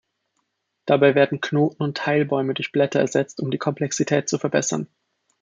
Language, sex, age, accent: German, male, 19-29, Österreichisches Deutsch